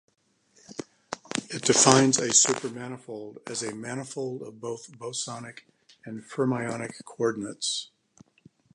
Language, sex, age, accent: English, male, 60-69, United States English